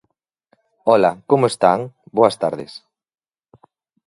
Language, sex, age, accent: Galician, male, 40-49, Oriental (común en zona oriental)